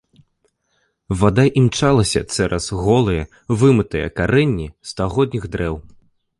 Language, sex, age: Belarusian, male, 19-29